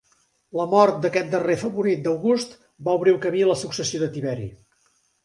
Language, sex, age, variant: Catalan, male, 60-69, Central